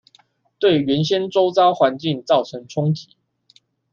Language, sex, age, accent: Chinese, male, 19-29, 出生地：新北市